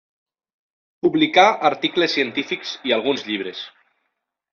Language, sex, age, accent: Catalan, male, 19-29, valencià